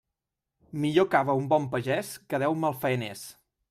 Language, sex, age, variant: Catalan, male, 19-29, Central